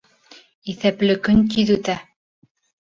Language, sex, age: Bashkir, female, 30-39